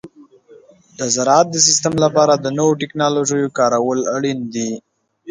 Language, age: Pashto, 19-29